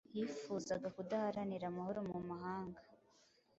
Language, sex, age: Kinyarwanda, female, 19-29